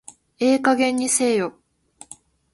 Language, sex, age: Japanese, female, 19-29